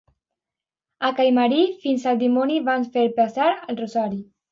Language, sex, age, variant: Catalan, female, under 19, Alacantí